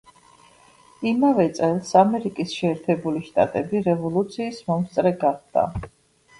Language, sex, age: Georgian, female, 50-59